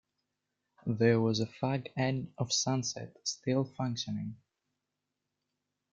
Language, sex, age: English, male, 19-29